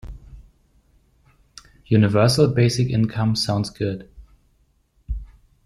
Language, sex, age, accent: English, male, 30-39, United States English